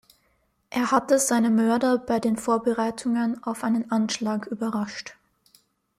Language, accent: German, Österreichisches Deutsch